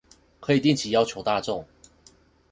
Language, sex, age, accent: Chinese, male, 19-29, 出生地：臺中市